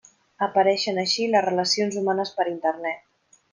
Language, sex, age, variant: Catalan, female, 30-39, Central